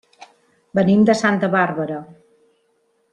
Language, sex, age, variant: Catalan, female, 50-59, Central